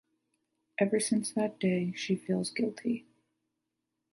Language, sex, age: English, female, 19-29